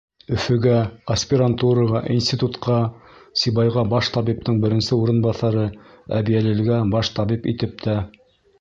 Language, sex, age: Bashkir, male, 60-69